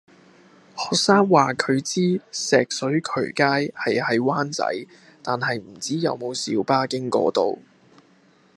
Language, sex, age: Cantonese, male, 19-29